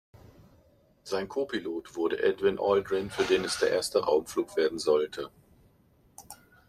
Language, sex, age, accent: German, male, 50-59, Deutschland Deutsch